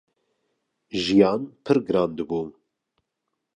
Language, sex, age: Kurdish, male, 30-39